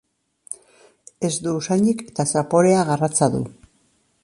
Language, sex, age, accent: Basque, female, 60-69, Mendebalekoa (Araba, Bizkaia, Gipuzkoako mendebaleko herri batzuk)